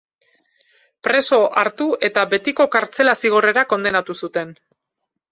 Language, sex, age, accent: Basque, female, 40-49, Mendebalekoa (Araba, Bizkaia, Gipuzkoako mendebaleko herri batzuk)